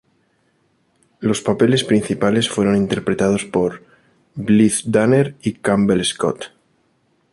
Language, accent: Spanish, España: Centro-Sur peninsular (Madrid, Toledo, Castilla-La Mancha)